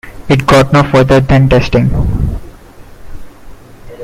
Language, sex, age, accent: English, male, 19-29, India and South Asia (India, Pakistan, Sri Lanka)